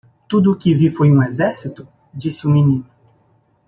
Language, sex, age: Portuguese, male, 30-39